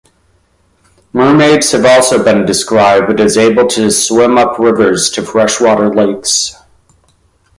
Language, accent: English, United States English